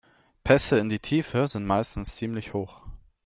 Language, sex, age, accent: German, male, 19-29, Deutschland Deutsch